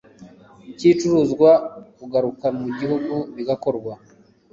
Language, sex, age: Kinyarwanda, male, 30-39